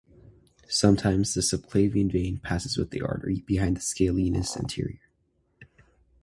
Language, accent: English, United States English